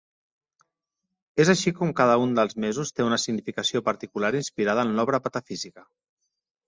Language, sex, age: Catalan, male, 40-49